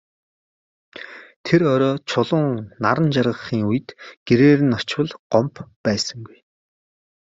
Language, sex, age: Mongolian, male, 30-39